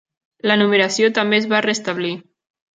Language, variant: Catalan, Nord-Occidental